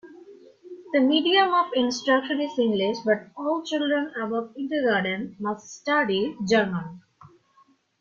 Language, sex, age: English, female, 19-29